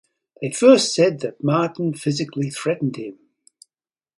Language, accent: English, Australian English